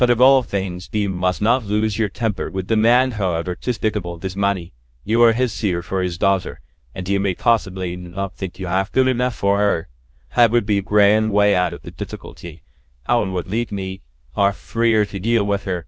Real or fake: fake